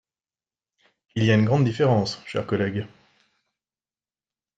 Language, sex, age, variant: French, male, 19-29, Français de métropole